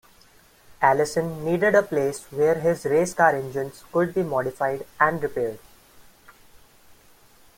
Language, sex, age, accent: English, male, 19-29, India and South Asia (India, Pakistan, Sri Lanka)